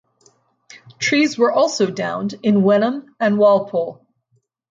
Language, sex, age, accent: English, female, 30-39, United States English